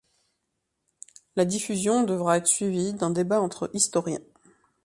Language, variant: French, Français de métropole